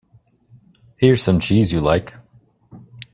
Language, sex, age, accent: English, male, 30-39, United States English